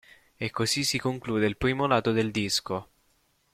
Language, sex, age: Italian, male, 19-29